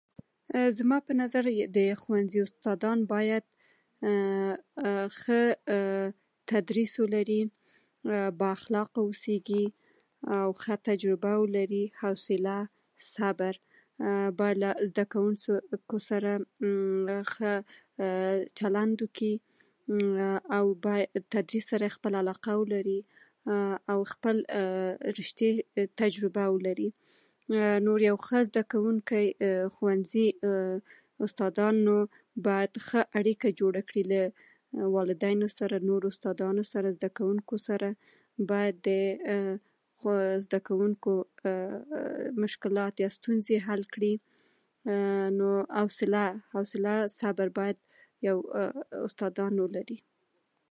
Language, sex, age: Pashto, female, 19-29